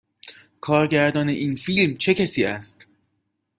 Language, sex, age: Persian, male, 19-29